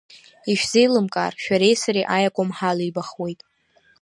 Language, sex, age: Abkhazian, female, under 19